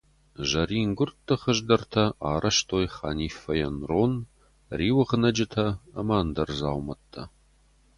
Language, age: Ossetic, 30-39